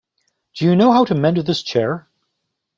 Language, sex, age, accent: English, male, 40-49, United States English